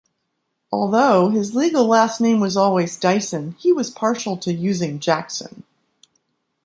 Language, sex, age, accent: English, female, 60-69, United States English